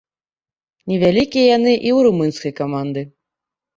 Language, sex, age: Belarusian, female, 30-39